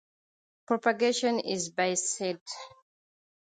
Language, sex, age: English, female, 19-29